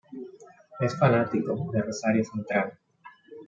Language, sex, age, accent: Spanish, male, 19-29, Caribe: Cuba, Venezuela, Puerto Rico, República Dominicana, Panamá, Colombia caribeña, México caribeño, Costa del golfo de México